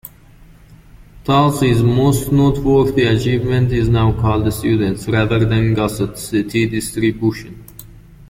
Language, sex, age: English, male, 19-29